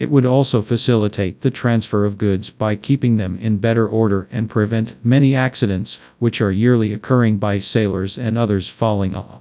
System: TTS, FastPitch